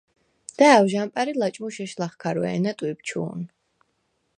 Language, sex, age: Svan, female, 19-29